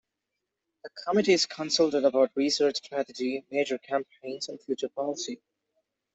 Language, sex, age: English, male, under 19